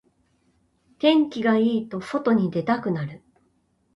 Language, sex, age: Japanese, female, 30-39